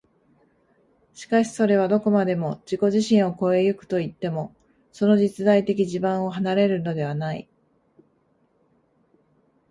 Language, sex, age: Japanese, female, 30-39